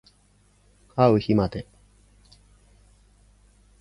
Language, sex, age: Japanese, male, 40-49